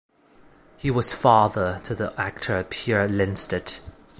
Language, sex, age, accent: English, male, 19-29, Hong Kong English